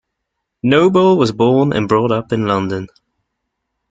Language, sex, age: English, male, 19-29